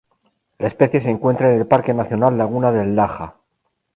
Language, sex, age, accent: Spanish, male, 30-39, España: Norte peninsular (Asturias, Castilla y León, Cantabria, País Vasco, Navarra, Aragón, La Rioja, Guadalajara, Cuenca)